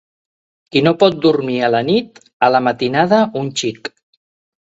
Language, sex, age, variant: Catalan, male, 60-69, Central